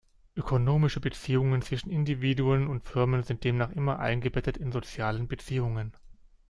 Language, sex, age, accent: German, male, 30-39, Deutschland Deutsch